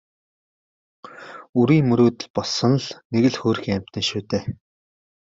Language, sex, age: Mongolian, male, 30-39